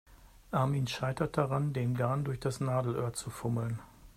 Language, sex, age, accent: German, male, 50-59, Deutschland Deutsch